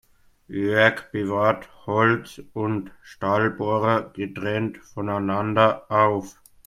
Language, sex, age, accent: German, male, 19-29, Deutschland Deutsch